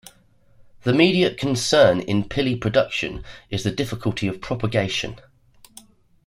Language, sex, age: English, male, 50-59